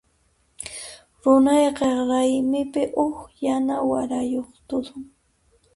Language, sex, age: Puno Quechua, female, 19-29